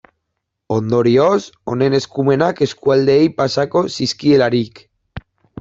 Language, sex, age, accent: Basque, male, 19-29, Mendebalekoa (Araba, Bizkaia, Gipuzkoako mendebaleko herri batzuk)